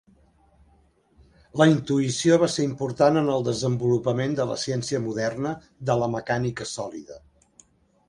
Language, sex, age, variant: Catalan, male, 60-69, Central